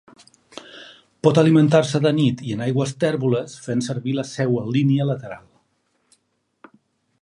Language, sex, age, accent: Catalan, male, 50-59, Barceloní